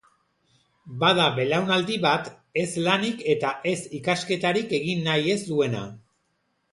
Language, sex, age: Basque, male, 40-49